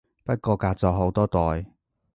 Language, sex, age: Cantonese, male, 30-39